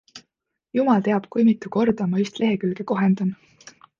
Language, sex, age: Estonian, female, 19-29